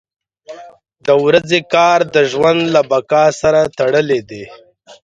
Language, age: Pashto, 19-29